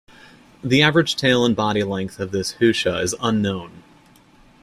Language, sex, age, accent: English, male, 40-49, United States English